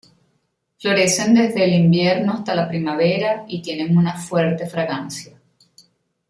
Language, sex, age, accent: Spanish, female, 40-49, Caribe: Cuba, Venezuela, Puerto Rico, República Dominicana, Panamá, Colombia caribeña, México caribeño, Costa del golfo de México